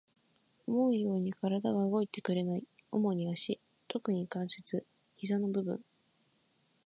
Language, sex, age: Japanese, female, 19-29